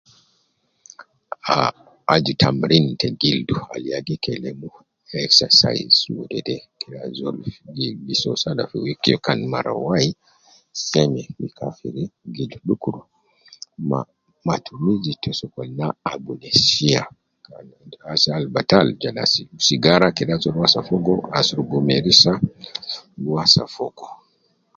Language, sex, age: Nubi, male, 50-59